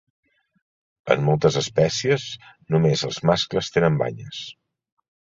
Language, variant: Catalan, Central